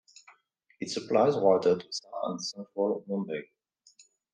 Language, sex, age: English, male, 30-39